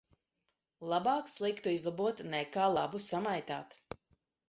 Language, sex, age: Latvian, female, 30-39